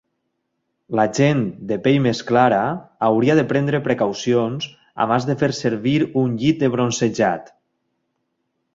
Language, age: Catalan, 40-49